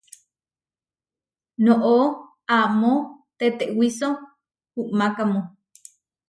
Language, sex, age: Huarijio, female, 30-39